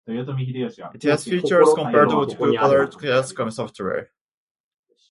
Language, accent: English, United States English